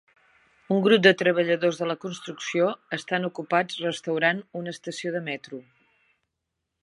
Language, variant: Catalan, Central